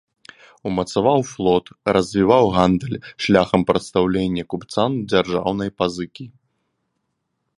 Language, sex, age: Belarusian, male, 19-29